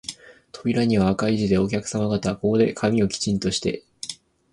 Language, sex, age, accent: Japanese, male, 19-29, 標準語